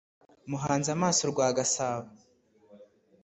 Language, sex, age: Kinyarwanda, male, under 19